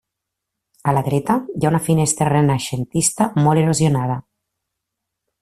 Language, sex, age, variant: Catalan, female, 40-49, Septentrional